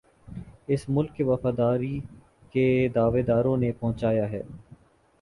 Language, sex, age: Urdu, male, 19-29